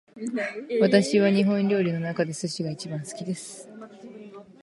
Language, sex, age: Japanese, female, 19-29